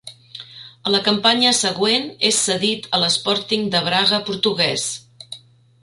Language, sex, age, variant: Catalan, female, 50-59, Central